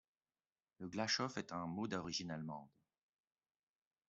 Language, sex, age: French, male, 40-49